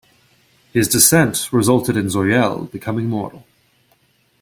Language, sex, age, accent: English, male, 19-29, United States English